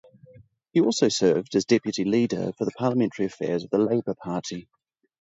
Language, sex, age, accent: English, male, 30-39, England English; New Zealand English